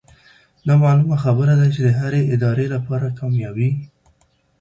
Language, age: Pashto, 19-29